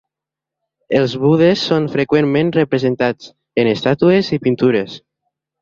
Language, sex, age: Catalan, female, 50-59